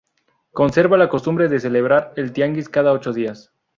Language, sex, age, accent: Spanish, male, 19-29, México